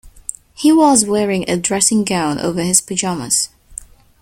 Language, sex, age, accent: English, female, under 19, England English